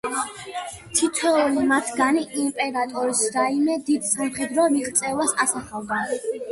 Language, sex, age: Georgian, female, under 19